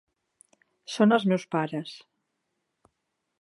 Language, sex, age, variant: Catalan, female, 40-49, Central